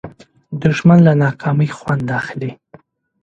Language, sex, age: Pashto, male, 19-29